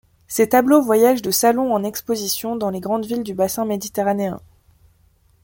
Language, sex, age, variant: French, female, 19-29, Français de métropole